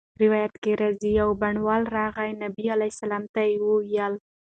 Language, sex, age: Pashto, female, 19-29